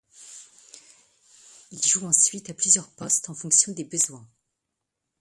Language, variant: French, Français de métropole